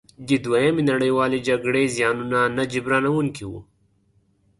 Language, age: Pashto, 19-29